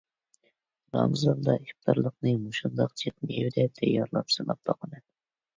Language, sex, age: Uyghur, male, 19-29